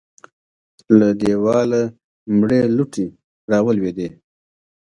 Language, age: Pashto, 40-49